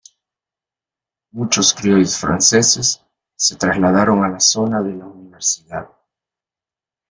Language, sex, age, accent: Spanish, male, 40-49, América central